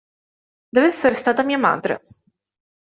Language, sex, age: Italian, female, 19-29